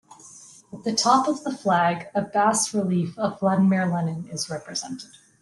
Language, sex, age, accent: English, female, 30-39, Canadian English